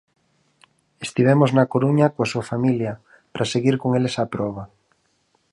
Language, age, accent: Galician, 40-49, Normativo (estándar)